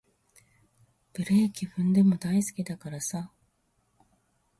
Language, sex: Japanese, female